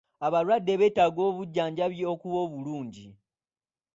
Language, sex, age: Ganda, male, 19-29